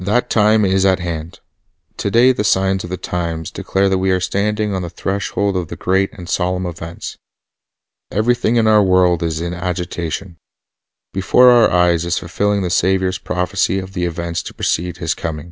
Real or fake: real